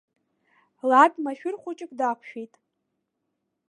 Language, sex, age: Abkhazian, female, under 19